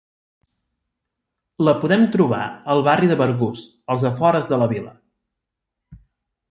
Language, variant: Catalan, Central